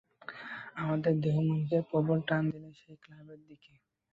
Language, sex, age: Bengali, male, under 19